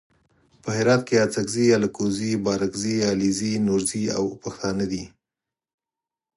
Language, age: Pashto, 30-39